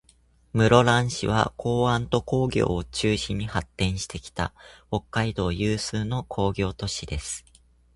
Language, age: Japanese, 19-29